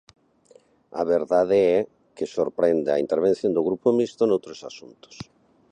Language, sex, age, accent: Galician, male, 50-59, Normativo (estándar)